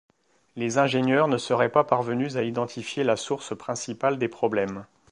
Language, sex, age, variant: French, male, 50-59, Français de métropole